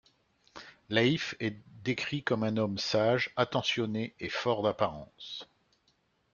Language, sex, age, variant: French, male, 60-69, Français de métropole